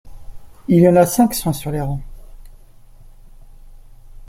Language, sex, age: French, male, 40-49